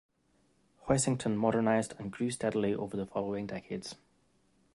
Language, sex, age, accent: English, male, 19-29, Scottish English